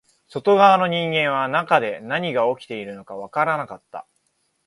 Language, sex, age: Japanese, male, 19-29